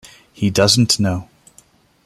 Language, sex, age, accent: English, male, 30-39, United States English